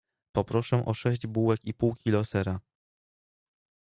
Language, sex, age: Polish, male, 19-29